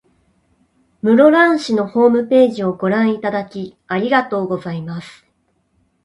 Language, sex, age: Japanese, female, 30-39